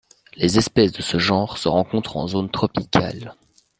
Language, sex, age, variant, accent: French, male, under 19, Français d'Europe, Français de Belgique